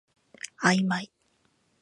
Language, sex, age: Japanese, female, 19-29